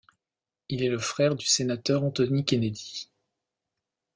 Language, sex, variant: French, male, Français de métropole